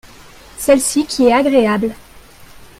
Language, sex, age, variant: French, female, 19-29, Français de métropole